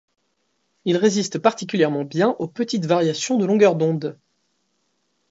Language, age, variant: French, 19-29, Français de métropole